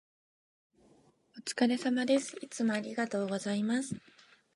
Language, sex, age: Japanese, female, 19-29